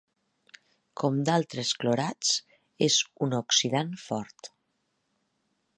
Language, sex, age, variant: Catalan, female, 40-49, Nord-Occidental